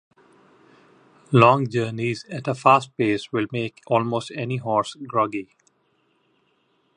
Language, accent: English, India and South Asia (India, Pakistan, Sri Lanka)